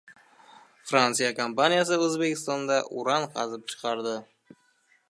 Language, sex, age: Uzbek, male, under 19